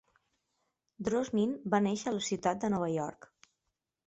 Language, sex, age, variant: Catalan, female, 30-39, Central